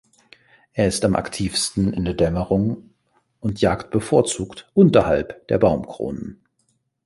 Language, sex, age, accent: German, male, 40-49, Deutschland Deutsch